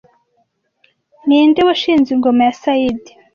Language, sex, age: Kinyarwanda, female, 30-39